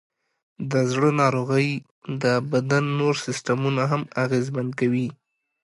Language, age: Pashto, 19-29